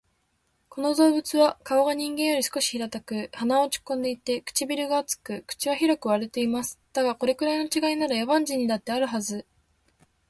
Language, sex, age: Japanese, female, 19-29